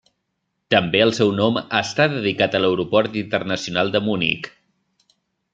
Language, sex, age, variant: Catalan, male, 30-39, Nord-Occidental